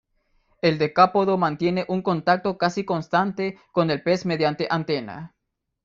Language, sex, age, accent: Spanish, male, 19-29, América central